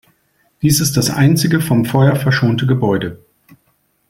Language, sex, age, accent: German, male, 40-49, Deutschland Deutsch